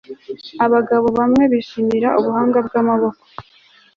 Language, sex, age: Kinyarwanda, female, 19-29